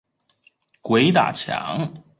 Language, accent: Chinese, 出生地：臺中市